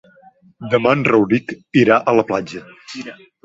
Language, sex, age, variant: Catalan, male, 30-39, Central